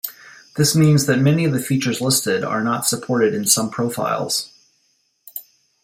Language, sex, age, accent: English, male, 40-49, United States English